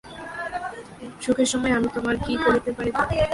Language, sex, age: Bengali, female, 19-29